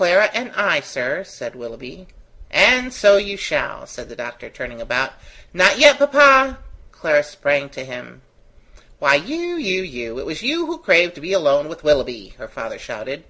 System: none